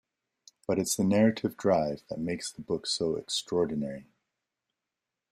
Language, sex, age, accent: English, male, 40-49, Canadian English